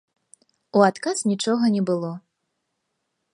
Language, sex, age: Belarusian, female, 19-29